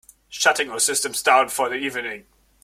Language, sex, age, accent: English, male, 19-29, United States English